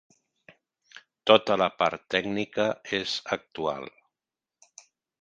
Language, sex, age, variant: Catalan, male, 50-59, Central